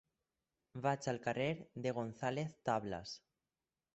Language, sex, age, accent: Catalan, male, 19-29, valencià